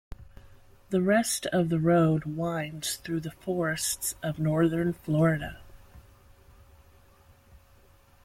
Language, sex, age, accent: English, female, 40-49, United States English